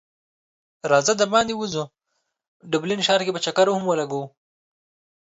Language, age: Pashto, 19-29